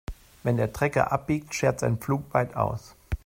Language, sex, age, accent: German, male, 40-49, Deutschland Deutsch